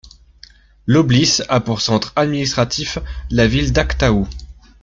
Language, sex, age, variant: French, male, 19-29, Français de métropole